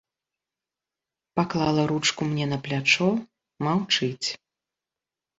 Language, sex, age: Belarusian, female, 30-39